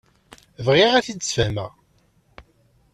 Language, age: Kabyle, 40-49